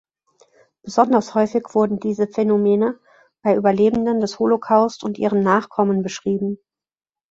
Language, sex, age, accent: German, female, 40-49, Deutschland Deutsch